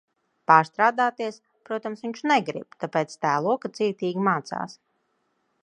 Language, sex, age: Latvian, female, 40-49